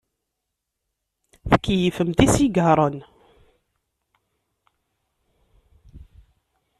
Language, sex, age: Kabyle, female, 30-39